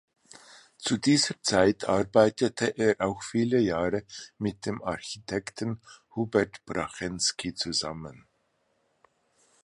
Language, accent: German, Schweizerdeutsch